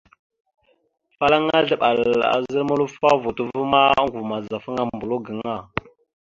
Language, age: Mada (Cameroon), 19-29